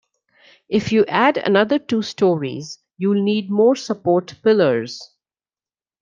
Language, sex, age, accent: English, female, 40-49, India and South Asia (India, Pakistan, Sri Lanka)